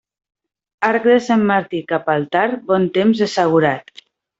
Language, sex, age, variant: Catalan, female, 30-39, Central